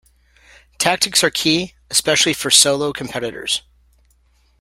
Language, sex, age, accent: English, male, 40-49, United States English